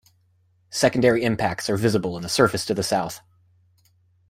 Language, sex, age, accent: English, male, 19-29, United States English